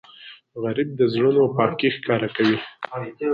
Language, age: Pashto, 19-29